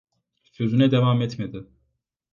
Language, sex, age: Turkish, male, 19-29